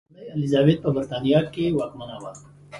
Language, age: Pashto, 30-39